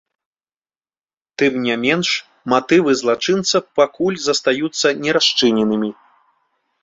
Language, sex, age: Belarusian, male, 40-49